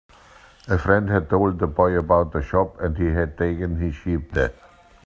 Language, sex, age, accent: English, male, 60-69, Southern African (South Africa, Zimbabwe, Namibia)